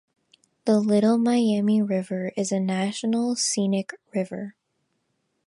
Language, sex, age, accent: English, female, under 19, United States English